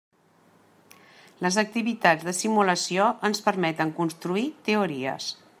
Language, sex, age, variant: Catalan, female, 60-69, Central